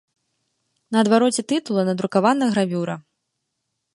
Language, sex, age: Belarusian, female, 19-29